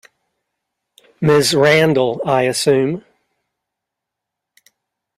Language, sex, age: English, male, 50-59